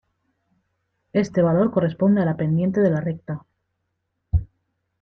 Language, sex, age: Spanish, female, 30-39